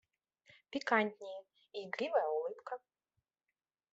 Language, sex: Russian, female